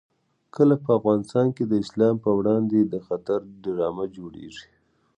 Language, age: Pashto, 19-29